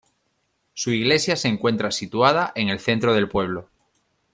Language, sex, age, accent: Spanish, male, 40-49, España: Norte peninsular (Asturias, Castilla y León, Cantabria, País Vasco, Navarra, Aragón, La Rioja, Guadalajara, Cuenca)